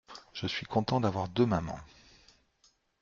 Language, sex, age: French, male, 50-59